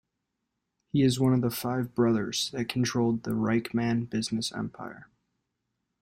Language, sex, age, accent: English, male, 19-29, United States English